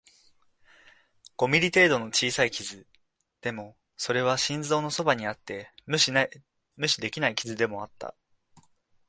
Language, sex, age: Japanese, male, 19-29